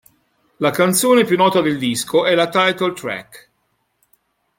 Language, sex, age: Italian, male, 60-69